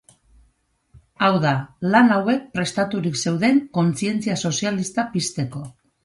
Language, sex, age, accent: Basque, female, 40-49, Mendebalekoa (Araba, Bizkaia, Gipuzkoako mendebaleko herri batzuk)